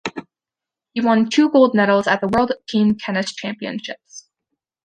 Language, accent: English, United States English